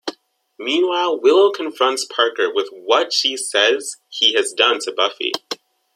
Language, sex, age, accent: English, male, under 19, United States English